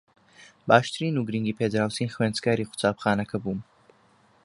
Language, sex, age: Central Kurdish, male, under 19